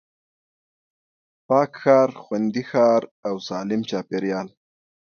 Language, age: Pashto, 30-39